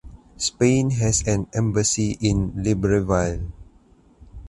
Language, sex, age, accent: English, male, 30-39, Malaysian English